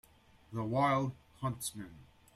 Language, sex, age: English, male, 19-29